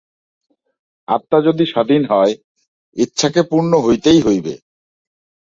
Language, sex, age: Bengali, male, 40-49